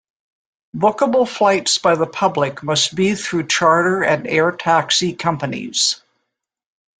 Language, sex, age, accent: English, female, 60-69, Canadian English